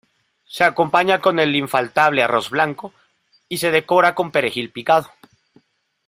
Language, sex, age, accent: Spanish, male, 30-39, México